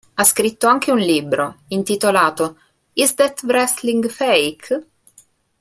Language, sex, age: Italian, female, 19-29